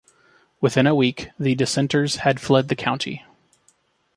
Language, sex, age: English, male, 30-39